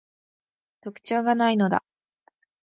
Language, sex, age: Japanese, female, 19-29